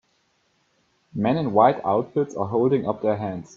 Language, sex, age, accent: English, male, 19-29, United States English